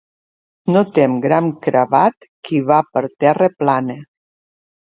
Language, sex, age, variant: Catalan, female, 50-59, Septentrional